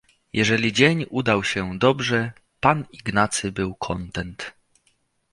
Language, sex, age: Polish, male, 30-39